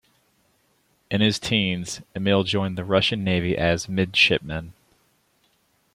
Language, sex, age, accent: English, male, 30-39, United States English